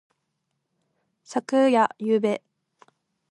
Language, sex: Japanese, female